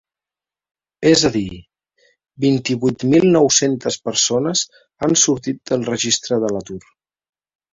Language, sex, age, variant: Catalan, male, 19-29, Central